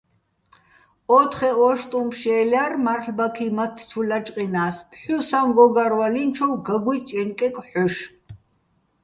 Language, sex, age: Bats, female, 70-79